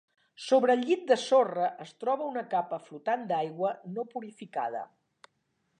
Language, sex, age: Catalan, female, 60-69